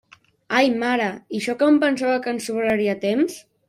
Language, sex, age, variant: Catalan, male, under 19, Central